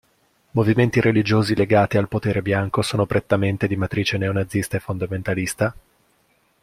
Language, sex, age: Italian, male, 19-29